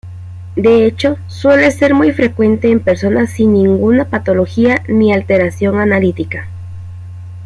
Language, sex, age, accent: Spanish, female, 30-39, América central